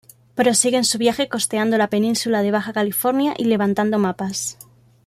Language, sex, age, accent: Spanish, female, 19-29, España: Centro-Sur peninsular (Madrid, Toledo, Castilla-La Mancha)